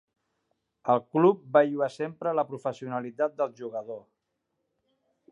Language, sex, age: Catalan, male, 60-69